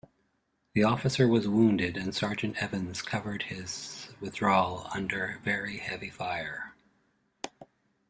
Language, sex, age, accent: English, male, 50-59, Canadian English